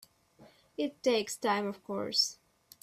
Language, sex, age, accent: English, female, 19-29, United States English